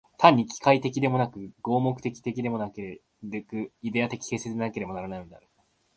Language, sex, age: Japanese, male, 19-29